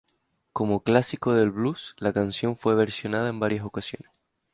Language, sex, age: Spanish, male, 19-29